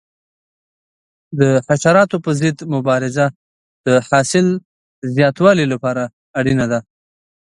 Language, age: Pashto, 30-39